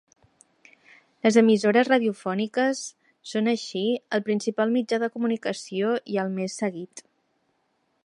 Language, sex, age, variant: Catalan, female, 19-29, Central